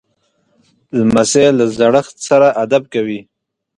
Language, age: Pashto, 30-39